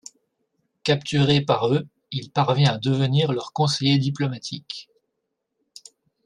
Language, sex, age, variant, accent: French, male, 30-39, Français d'Europe, Français de Belgique